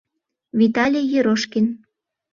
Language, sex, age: Mari, female, 19-29